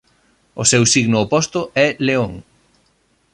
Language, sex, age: Galician, male, 30-39